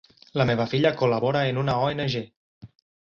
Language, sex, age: Catalan, male, 30-39